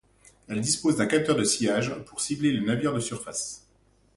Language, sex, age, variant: French, male, 40-49, Français de métropole